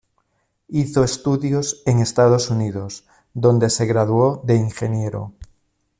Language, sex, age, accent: Spanish, male, 40-49, España: Norte peninsular (Asturias, Castilla y León, Cantabria, País Vasco, Navarra, Aragón, La Rioja, Guadalajara, Cuenca)